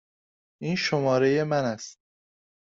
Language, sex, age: Persian, male, under 19